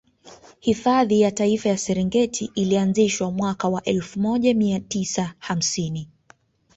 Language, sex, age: Swahili, female, 19-29